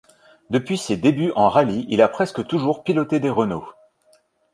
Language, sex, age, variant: French, male, 30-39, Français de métropole